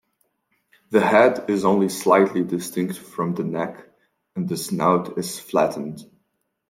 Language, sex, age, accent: English, male, 19-29, United States English